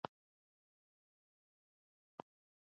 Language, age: Pashto, 19-29